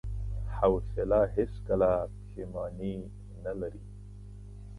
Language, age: Pashto, 40-49